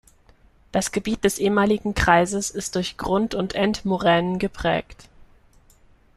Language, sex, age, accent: German, female, 19-29, Deutschland Deutsch